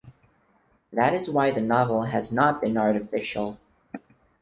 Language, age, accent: English, under 19, United States English